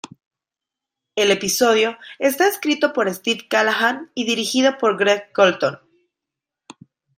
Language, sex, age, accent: Spanish, female, 30-39, México